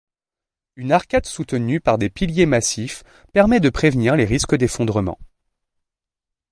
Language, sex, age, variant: French, male, 30-39, Français de métropole